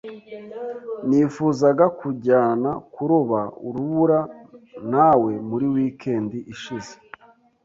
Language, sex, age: Kinyarwanda, male, 19-29